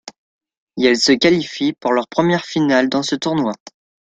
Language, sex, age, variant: French, male, under 19, Français de métropole